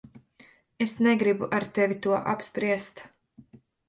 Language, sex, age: Latvian, female, 30-39